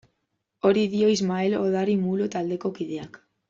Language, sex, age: Basque, female, 19-29